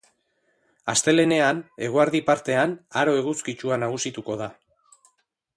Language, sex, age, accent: Basque, male, 40-49, Erdialdekoa edo Nafarra (Gipuzkoa, Nafarroa)